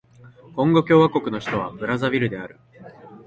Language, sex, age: Japanese, male, 19-29